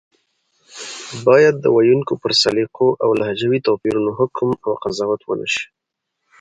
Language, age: Pashto, 19-29